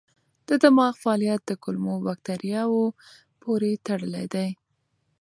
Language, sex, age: Pashto, female, 19-29